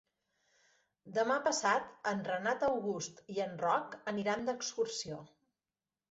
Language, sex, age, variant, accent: Catalan, female, 50-59, Central, central